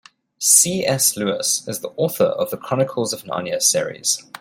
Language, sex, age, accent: English, male, 30-39, Southern African (South Africa, Zimbabwe, Namibia)